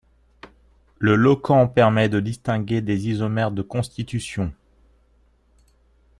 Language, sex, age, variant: French, male, 40-49, Français de métropole